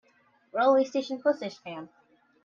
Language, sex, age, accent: English, female, under 19, United States English